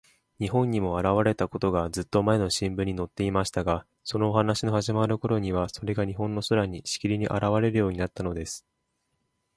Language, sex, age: Japanese, male, 19-29